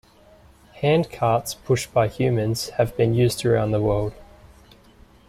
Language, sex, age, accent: English, male, 19-29, Australian English